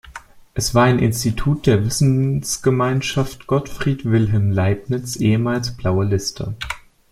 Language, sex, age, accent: German, male, 19-29, Deutschland Deutsch